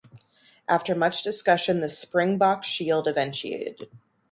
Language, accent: English, United States English